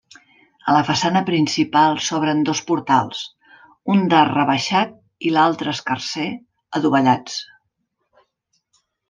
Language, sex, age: Catalan, female, 60-69